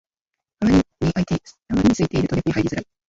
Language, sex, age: Japanese, female, 19-29